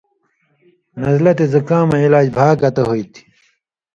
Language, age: Indus Kohistani, 30-39